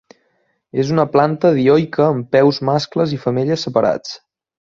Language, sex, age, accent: Catalan, male, 19-29, Oriental